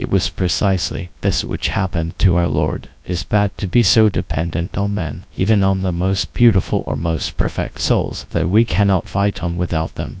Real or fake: fake